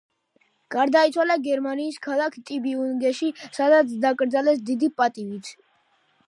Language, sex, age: Georgian, female, 19-29